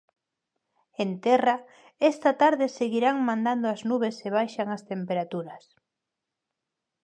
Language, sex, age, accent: Galician, female, 30-39, Neofalante